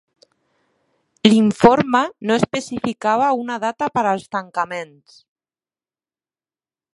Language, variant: Catalan, Septentrional